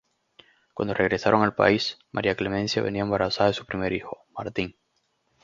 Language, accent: Spanish, Caribe: Cuba, Venezuela, Puerto Rico, República Dominicana, Panamá, Colombia caribeña, México caribeño, Costa del golfo de México